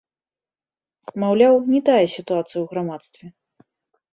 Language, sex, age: Belarusian, female, 30-39